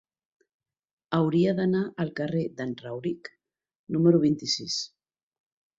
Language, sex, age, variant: Catalan, female, 40-49, Central